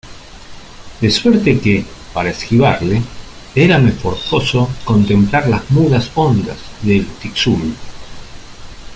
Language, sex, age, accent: Spanish, male, 50-59, Rioplatense: Argentina, Uruguay, este de Bolivia, Paraguay